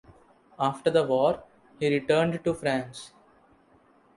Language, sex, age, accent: English, male, 19-29, India and South Asia (India, Pakistan, Sri Lanka)